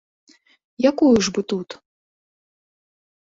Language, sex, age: Belarusian, female, 19-29